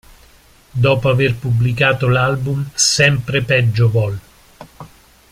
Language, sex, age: Italian, male, 50-59